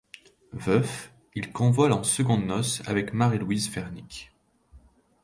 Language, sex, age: French, male, 30-39